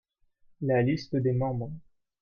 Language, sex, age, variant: French, male, 19-29, Français de métropole